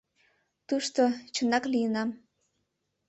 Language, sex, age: Mari, female, under 19